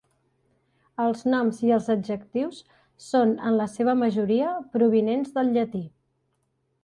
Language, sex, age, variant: Catalan, female, 40-49, Central